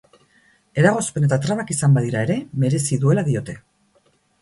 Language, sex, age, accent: Basque, female, 40-49, Erdialdekoa edo Nafarra (Gipuzkoa, Nafarroa)